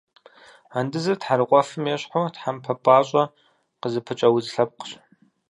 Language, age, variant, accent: Kabardian, 19-29, Адыгэбзэ (Къэбэрдей, Кирил, псоми зэдай), Джылэхъстэней (Gilahsteney)